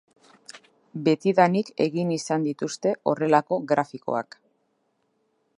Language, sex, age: Basque, female, 30-39